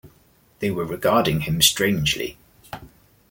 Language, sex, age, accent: English, male, 40-49, England English